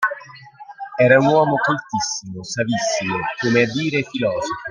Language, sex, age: Italian, male, 50-59